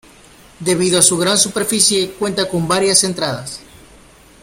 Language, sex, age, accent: Spanish, male, 19-29, México